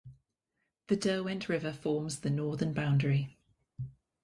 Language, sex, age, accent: English, female, 30-39, England English